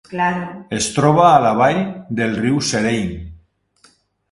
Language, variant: Catalan, Alacantí